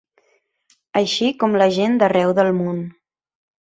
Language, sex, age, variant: Catalan, female, 19-29, Central